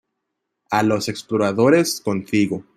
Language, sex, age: Spanish, male, under 19